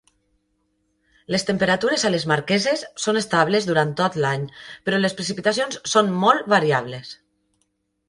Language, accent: Catalan, valencià